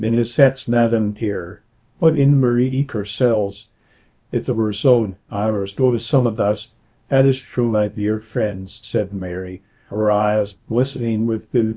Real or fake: fake